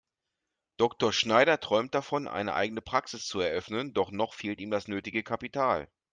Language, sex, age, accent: German, male, 40-49, Deutschland Deutsch